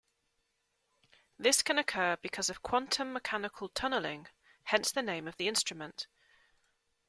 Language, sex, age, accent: English, female, 40-49, England English